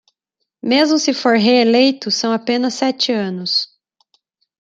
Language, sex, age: Portuguese, female, 30-39